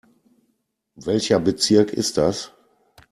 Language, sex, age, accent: German, male, 40-49, Deutschland Deutsch